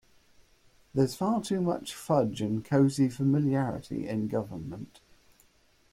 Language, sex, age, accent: English, male, 40-49, England English